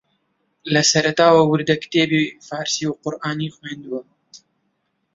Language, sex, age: Central Kurdish, male, 19-29